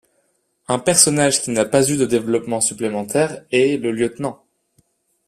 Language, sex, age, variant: French, male, 19-29, Français de métropole